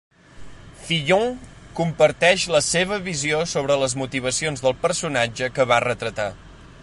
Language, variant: Catalan, Central